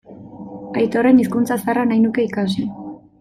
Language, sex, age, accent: Basque, female, 19-29, Erdialdekoa edo Nafarra (Gipuzkoa, Nafarroa)